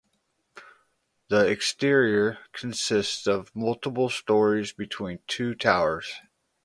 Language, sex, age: English, male, 30-39